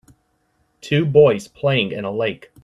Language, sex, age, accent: English, male, 19-29, United States English